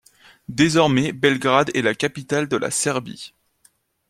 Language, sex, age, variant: French, male, 19-29, Français de métropole